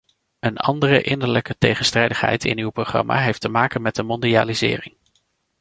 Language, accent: Dutch, Nederlands Nederlands